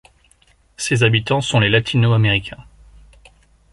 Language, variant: French, Français de métropole